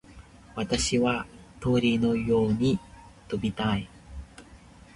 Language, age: Japanese, 19-29